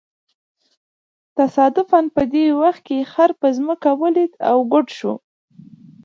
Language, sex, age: Pashto, female, 19-29